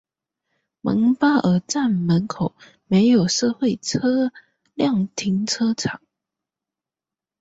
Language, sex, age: Chinese, female, 19-29